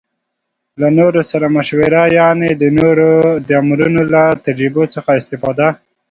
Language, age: Pashto, 19-29